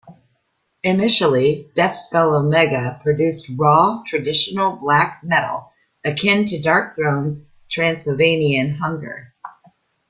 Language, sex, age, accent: English, female, 40-49, United States English